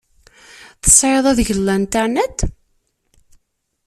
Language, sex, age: Kabyle, female, 30-39